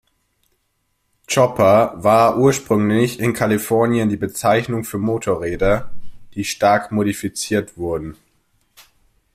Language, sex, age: German, male, under 19